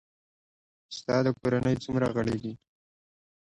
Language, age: Pashto, 19-29